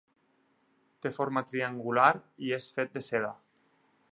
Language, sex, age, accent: Catalan, male, 30-39, Tortosí